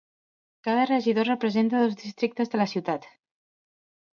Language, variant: Catalan, Central